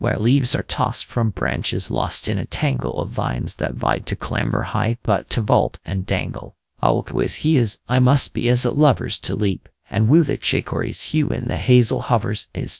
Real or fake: fake